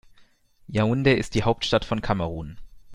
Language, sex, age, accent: German, male, 19-29, Deutschland Deutsch